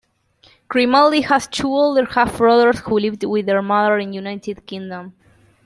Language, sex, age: English, female, 19-29